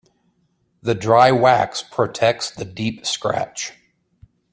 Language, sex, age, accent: English, male, 30-39, United States English